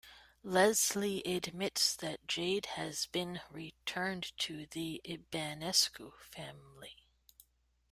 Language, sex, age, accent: English, female, 30-39, United States English